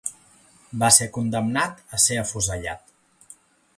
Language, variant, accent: Catalan, Central, central